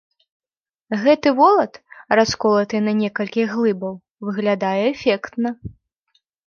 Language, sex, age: Belarusian, female, 19-29